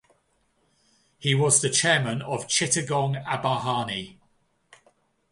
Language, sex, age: English, male, 40-49